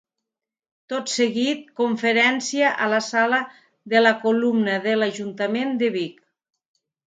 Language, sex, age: Catalan, female, 50-59